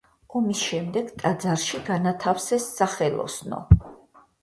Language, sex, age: Georgian, female, 50-59